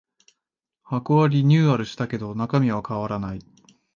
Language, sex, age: Japanese, male, 19-29